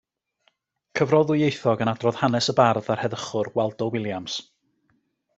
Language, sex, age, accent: Welsh, male, 30-39, Y Deyrnas Unedig Cymraeg